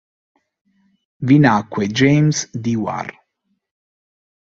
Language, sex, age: Italian, male, 30-39